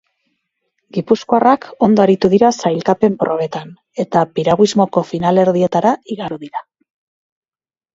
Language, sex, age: Basque, female, 40-49